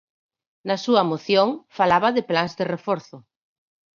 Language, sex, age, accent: Galician, female, 40-49, Normativo (estándar)